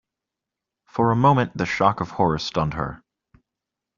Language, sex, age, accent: English, male, 19-29, United States English